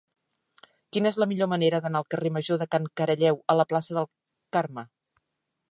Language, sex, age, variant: Catalan, female, 50-59, Central